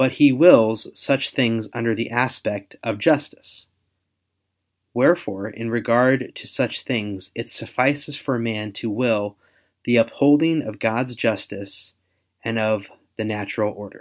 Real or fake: real